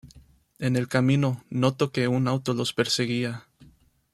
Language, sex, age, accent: Spanish, male, 19-29, México